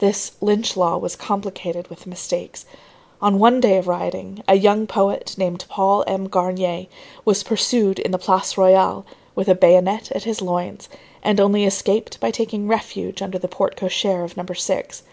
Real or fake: real